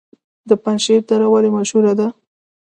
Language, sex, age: Pashto, female, 19-29